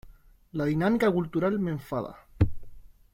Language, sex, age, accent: Spanish, male, 19-29, Chileno: Chile, Cuyo